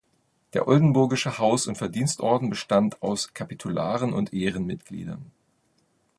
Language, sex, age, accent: German, male, 50-59, Deutschland Deutsch